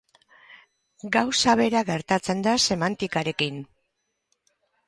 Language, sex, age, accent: Basque, female, 60-69, Erdialdekoa edo Nafarra (Gipuzkoa, Nafarroa)